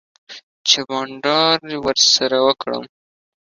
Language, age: Pashto, 19-29